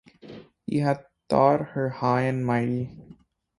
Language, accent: English, United States English